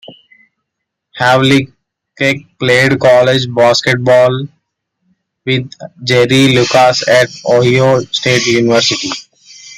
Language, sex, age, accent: English, male, under 19, India and South Asia (India, Pakistan, Sri Lanka)